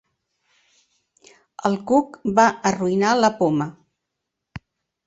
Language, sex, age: Catalan, female, 70-79